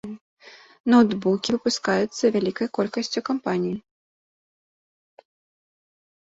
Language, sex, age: Belarusian, female, 30-39